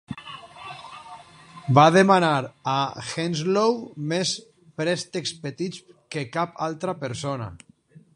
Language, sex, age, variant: Catalan, male, 40-49, Septentrional